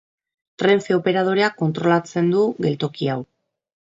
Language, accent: Basque, Mendebalekoa (Araba, Bizkaia, Gipuzkoako mendebaleko herri batzuk)